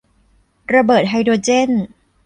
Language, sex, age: Thai, female, 30-39